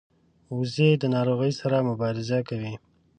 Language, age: Pashto, 30-39